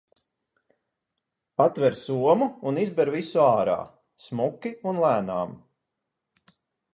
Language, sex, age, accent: Latvian, male, 40-49, Rigas